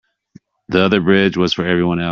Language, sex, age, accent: English, male, 50-59, United States English